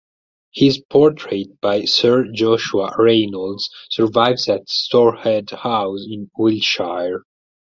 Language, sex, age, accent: English, male, 19-29, Italian